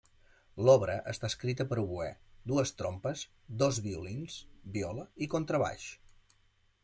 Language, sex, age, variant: Catalan, male, 40-49, Central